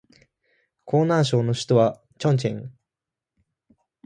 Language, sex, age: Japanese, male, 19-29